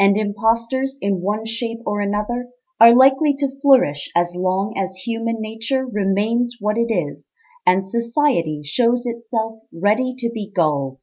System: none